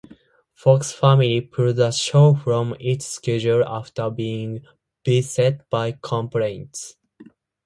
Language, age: English, 19-29